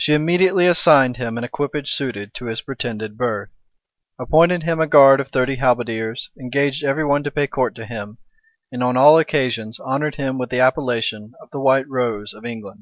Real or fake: real